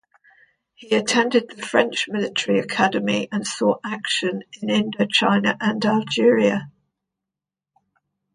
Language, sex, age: English, female, 70-79